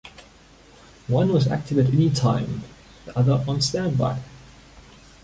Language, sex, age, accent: English, male, 30-39, Southern African (South Africa, Zimbabwe, Namibia)